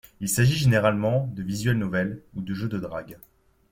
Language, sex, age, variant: French, male, 19-29, Français de métropole